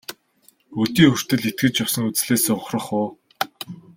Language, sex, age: Mongolian, male, 19-29